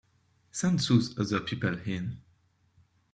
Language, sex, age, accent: English, male, 19-29, England English